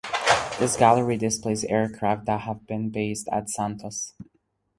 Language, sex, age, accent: English, male, 19-29, United States English